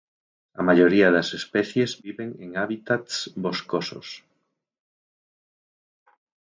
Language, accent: Galician, Central (gheada); Normativo (estándar)